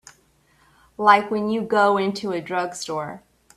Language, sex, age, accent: English, female, 40-49, United States English